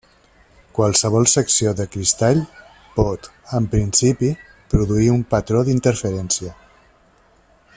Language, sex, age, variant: Catalan, male, 50-59, Central